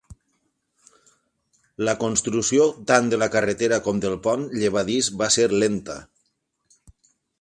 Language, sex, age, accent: Catalan, male, 50-59, valencià